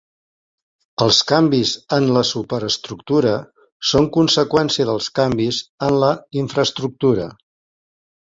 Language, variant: Catalan, Central